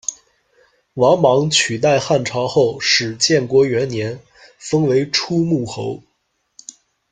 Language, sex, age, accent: Chinese, male, 19-29, 出生地：山东省